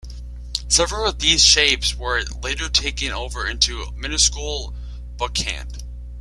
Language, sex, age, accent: English, male, under 19, United States English